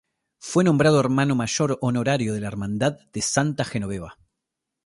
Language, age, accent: Spanish, 30-39, Rioplatense: Argentina, Uruguay, este de Bolivia, Paraguay